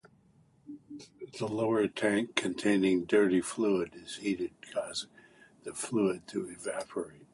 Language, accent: English, Canadian English